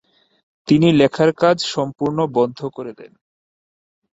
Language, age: Bengali, 30-39